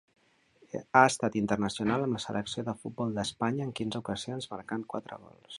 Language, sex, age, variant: Catalan, male, 50-59, Central